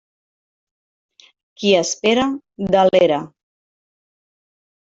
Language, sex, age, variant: Catalan, female, 30-39, Central